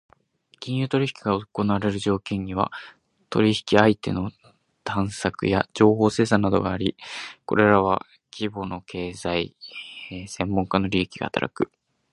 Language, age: Japanese, 19-29